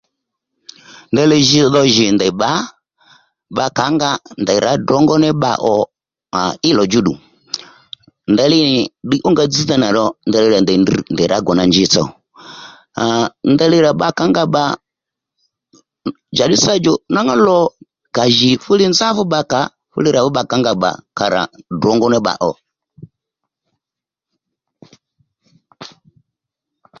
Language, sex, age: Lendu, male, 60-69